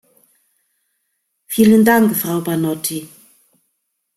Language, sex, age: German, female, 50-59